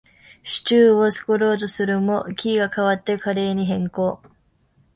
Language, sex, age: Japanese, female, under 19